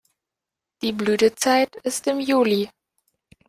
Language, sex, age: German, female, under 19